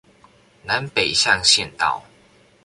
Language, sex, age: Chinese, male, under 19